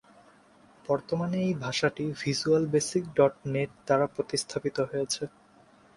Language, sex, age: Bengali, male, 19-29